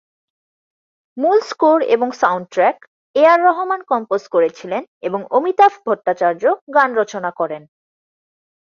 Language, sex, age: Bengali, female, 19-29